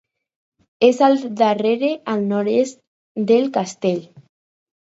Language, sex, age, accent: Catalan, female, under 19, aprenent (recent, des del castellà)